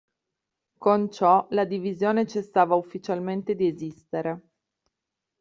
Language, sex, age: Italian, female, 30-39